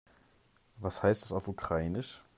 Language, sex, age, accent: German, male, 40-49, Deutschland Deutsch